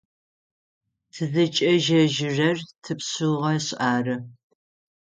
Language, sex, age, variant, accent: Adyghe, female, 50-59, Адыгабзэ (Кирил, пстэумэ зэдыряе), Кıэмгуй (Çemguy)